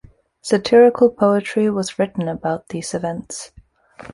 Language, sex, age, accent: English, female, 19-29, United States English